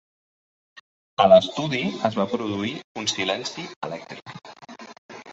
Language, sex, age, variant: Catalan, male, 50-59, Central